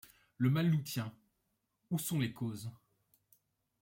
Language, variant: French, Français de métropole